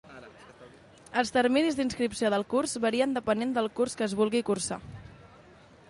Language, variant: Catalan, Central